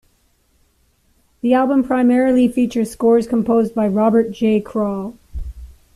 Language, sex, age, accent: English, female, 50-59, Canadian English